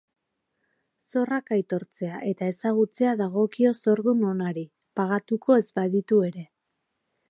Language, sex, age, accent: Basque, female, 30-39, Erdialdekoa edo Nafarra (Gipuzkoa, Nafarroa)